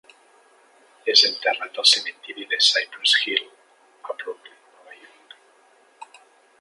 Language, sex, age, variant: Catalan, male, 50-59, Central